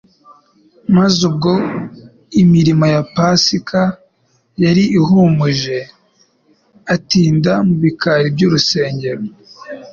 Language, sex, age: Kinyarwanda, male, under 19